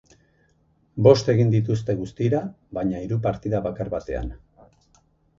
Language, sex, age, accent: Basque, male, 50-59, Erdialdekoa edo Nafarra (Gipuzkoa, Nafarroa)